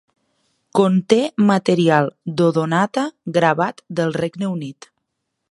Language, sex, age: Catalan, female, 19-29